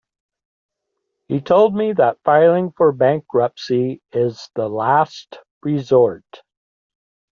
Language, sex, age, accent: English, male, 60-69, United States English